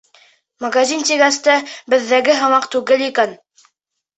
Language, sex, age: Bashkir, male, under 19